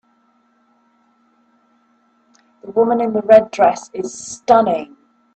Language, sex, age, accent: English, female, 50-59, England English